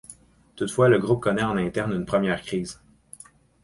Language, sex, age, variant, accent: French, male, 30-39, Français d'Amérique du Nord, Français du Canada